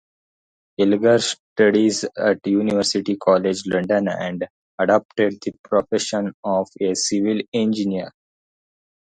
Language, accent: English, India and South Asia (India, Pakistan, Sri Lanka)